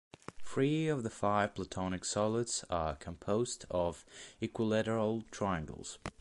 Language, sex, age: English, male, under 19